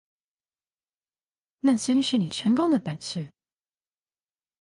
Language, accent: Chinese, 出生地：臺中市